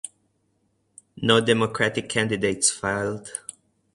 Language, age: English, 19-29